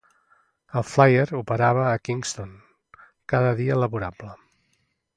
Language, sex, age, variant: Catalan, male, 50-59, Central